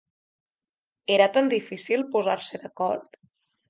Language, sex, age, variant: Catalan, female, 19-29, Nord-Occidental